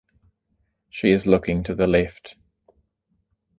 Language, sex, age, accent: English, male, 30-39, New Zealand English